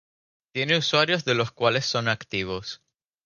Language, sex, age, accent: Spanish, male, 19-29, España: Islas Canarias